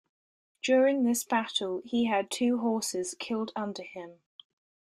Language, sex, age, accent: English, female, 19-29, England English